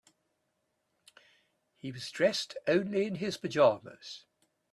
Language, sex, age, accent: English, male, 70-79, England English